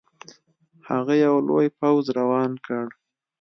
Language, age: Pashto, 19-29